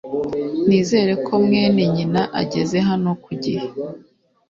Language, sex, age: Kinyarwanda, female, 19-29